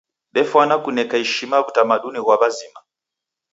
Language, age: Taita, 19-29